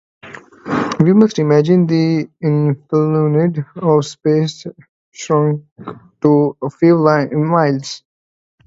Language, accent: English, India and South Asia (India, Pakistan, Sri Lanka)